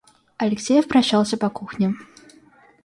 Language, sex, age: Russian, female, under 19